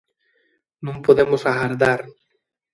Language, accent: Galician, Atlántico (seseo e gheada)